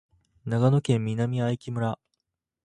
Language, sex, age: Japanese, male, under 19